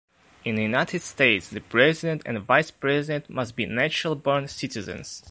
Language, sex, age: English, male, 19-29